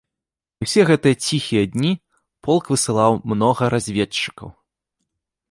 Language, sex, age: Belarusian, male, 30-39